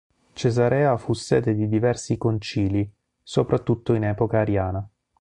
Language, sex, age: Italian, male, 40-49